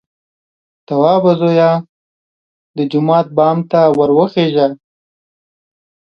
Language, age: Pashto, 30-39